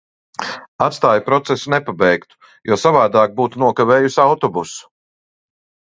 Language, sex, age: Latvian, male, 50-59